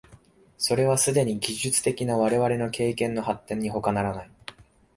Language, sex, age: Japanese, male, 19-29